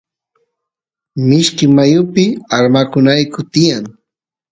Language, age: Santiago del Estero Quichua, 30-39